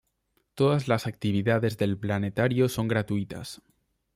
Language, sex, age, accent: Spanish, male, under 19, España: Norte peninsular (Asturias, Castilla y León, Cantabria, País Vasco, Navarra, Aragón, La Rioja, Guadalajara, Cuenca)